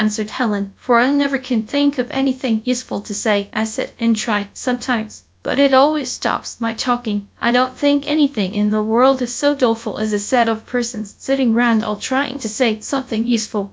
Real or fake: fake